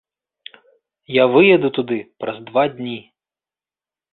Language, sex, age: Belarusian, male, 30-39